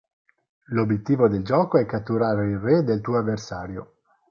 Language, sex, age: Italian, male, 40-49